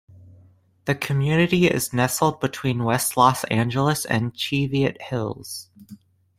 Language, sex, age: English, male, under 19